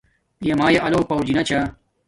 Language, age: Domaaki, 40-49